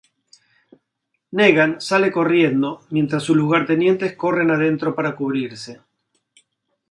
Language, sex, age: Spanish, male, 50-59